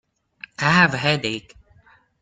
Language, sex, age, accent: English, male, 19-29, Filipino